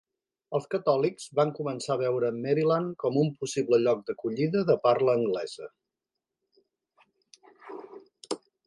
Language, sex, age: Catalan, male, 50-59